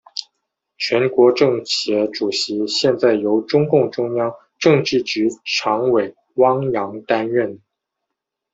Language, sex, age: Chinese, male, 40-49